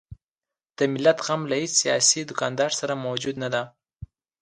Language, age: Pashto, under 19